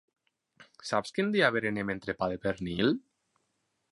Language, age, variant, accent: Catalan, 19-29, Valencià central, valencià